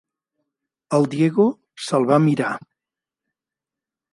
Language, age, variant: Catalan, 60-69, Central